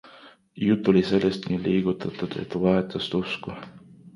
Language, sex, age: Estonian, male, 19-29